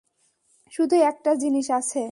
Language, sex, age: Bengali, female, 19-29